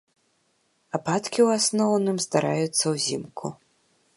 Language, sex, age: Belarusian, female, 19-29